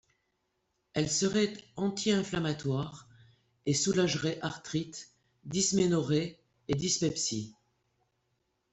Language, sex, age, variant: French, female, 60-69, Français de métropole